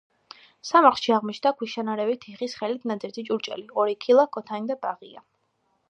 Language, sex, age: Georgian, female, under 19